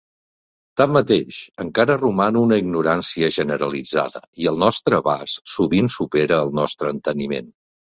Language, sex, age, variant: Catalan, male, 50-59, Nord-Occidental